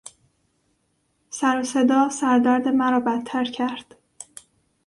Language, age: Persian, 30-39